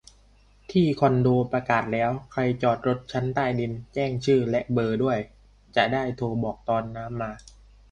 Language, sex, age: Thai, male, 19-29